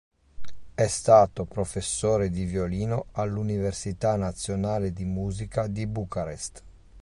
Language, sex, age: Italian, male, 40-49